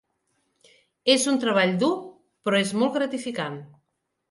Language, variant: Catalan, Central